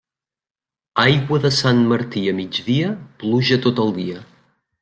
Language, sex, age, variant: Catalan, male, 40-49, Central